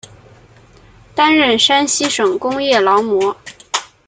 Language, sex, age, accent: Chinese, female, 19-29, 出生地：河南省